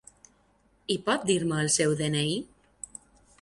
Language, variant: Catalan, Balear